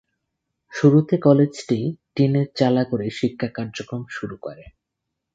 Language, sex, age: Bengali, male, 19-29